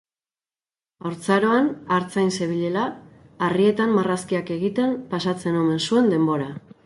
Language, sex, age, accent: Basque, female, 19-29, Mendebalekoa (Araba, Bizkaia, Gipuzkoako mendebaleko herri batzuk)